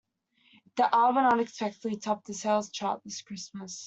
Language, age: English, under 19